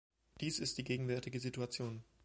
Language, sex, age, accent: German, male, 30-39, Deutschland Deutsch